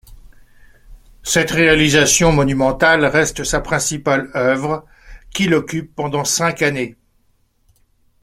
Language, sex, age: French, male, 60-69